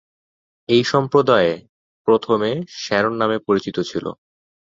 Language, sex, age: Bengali, male, 19-29